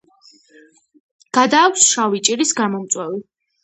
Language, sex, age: Georgian, female, under 19